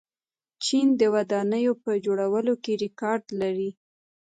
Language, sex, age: Pashto, female, 19-29